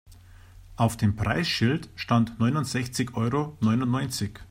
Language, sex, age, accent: German, male, 50-59, Deutschland Deutsch